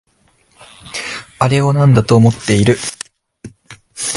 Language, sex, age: Japanese, male, 19-29